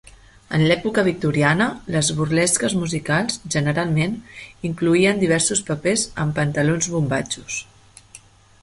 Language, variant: Catalan, Central